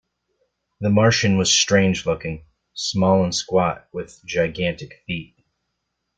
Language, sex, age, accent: English, male, 19-29, United States English